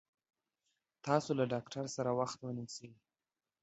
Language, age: Pashto, under 19